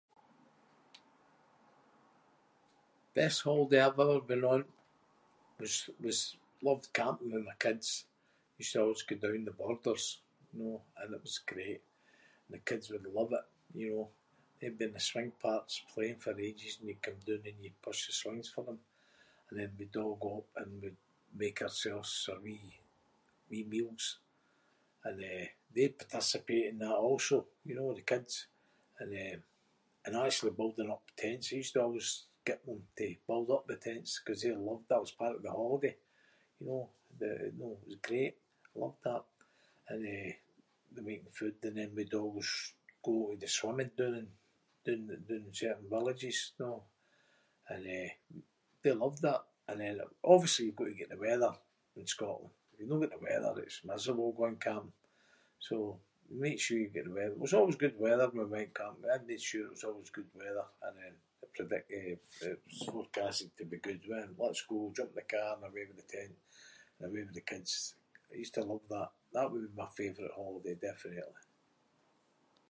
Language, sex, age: Scots, male, 60-69